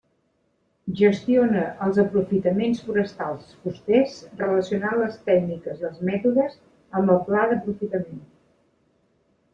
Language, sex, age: Catalan, female, 70-79